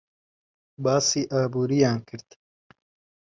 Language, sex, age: Central Kurdish, male, 19-29